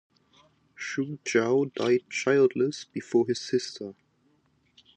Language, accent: English, German English